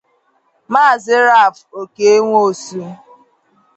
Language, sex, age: Igbo, female, 19-29